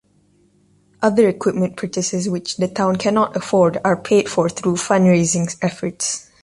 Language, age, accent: English, under 19, United States English